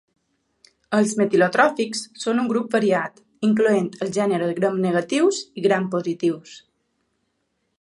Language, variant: Catalan, Balear